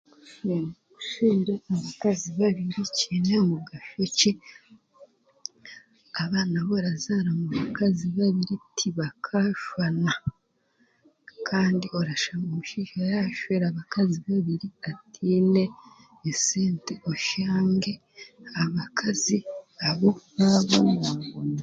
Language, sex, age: Chiga, female, 30-39